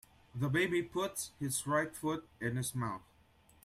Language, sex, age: English, male, 19-29